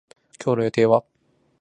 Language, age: Japanese, 19-29